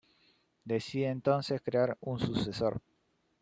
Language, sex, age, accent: Spanish, male, 19-29, Rioplatense: Argentina, Uruguay, este de Bolivia, Paraguay